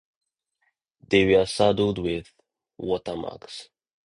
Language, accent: English, Nigerian English